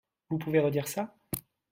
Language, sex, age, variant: French, male, 19-29, Français de métropole